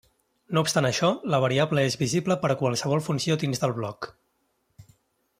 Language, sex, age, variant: Catalan, male, 30-39, Central